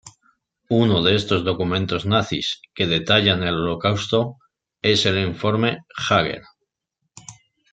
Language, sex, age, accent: Spanish, male, 50-59, España: Centro-Sur peninsular (Madrid, Toledo, Castilla-La Mancha)